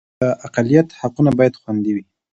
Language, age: Pashto, 19-29